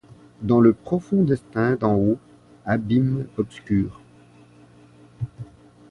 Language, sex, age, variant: French, male, 50-59, Français de métropole